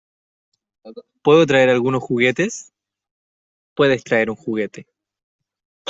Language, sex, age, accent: Spanish, male, 19-29, Chileno: Chile, Cuyo